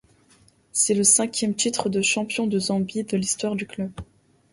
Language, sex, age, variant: French, male, 40-49, Français de métropole